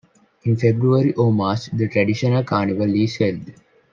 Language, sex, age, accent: English, male, 19-29, India and South Asia (India, Pakistan, Sri Lanka)